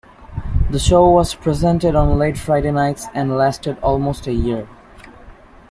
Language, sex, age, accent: English, male, under 19, United States English